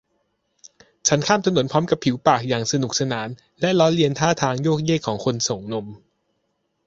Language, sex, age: Thai, male, 30-39